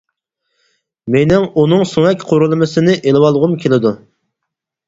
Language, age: Uyghur, 30-39